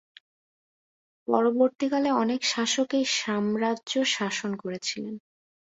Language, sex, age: Bengali, female, 19-29